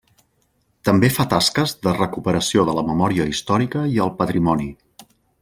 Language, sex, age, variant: Catalan, male, 50-59, Central